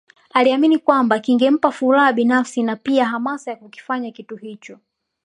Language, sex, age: Swahili, male, 19-29